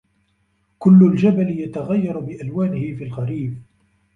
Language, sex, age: Arabic, male, 30-39